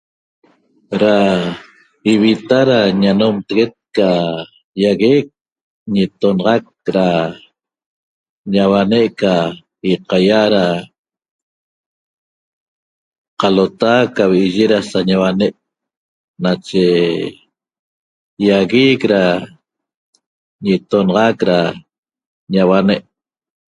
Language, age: Toba, 60-69